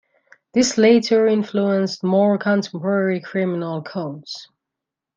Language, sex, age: English, female, 30-39